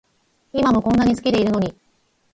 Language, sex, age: Japanese, female, 40-49